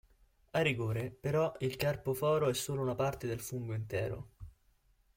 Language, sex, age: Italian, male, 19-29